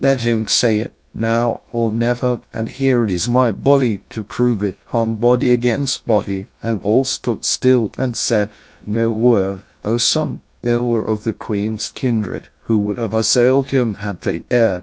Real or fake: fake